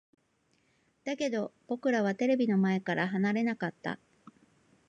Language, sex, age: Japanese, female, 40-49